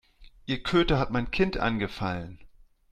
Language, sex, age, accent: German, male, 40-49, Deutschland Deutsch